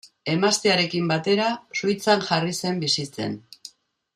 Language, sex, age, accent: Basque, female, 60-69, Mendebalekoa (Araba, Bizkaia, Gipuzkoako mendebaleko herri batzuk)